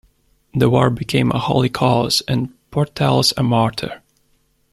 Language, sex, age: English, male, 19-29